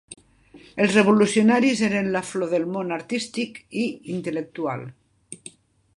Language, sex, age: Catalan, female, 60-69